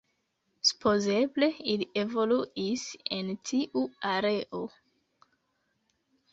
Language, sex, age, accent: Esperanto, female, 19-29, Internacia